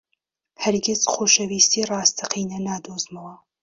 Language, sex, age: Central Kurdish, female, 30-39